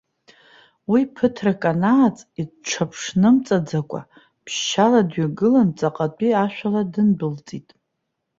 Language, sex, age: Abkhazian, female, 40-49